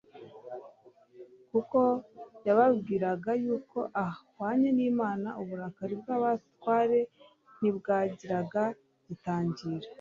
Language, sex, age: Kinyarwanda, female, 30-39